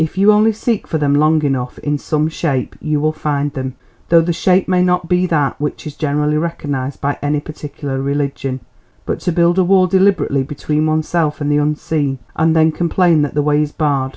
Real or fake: real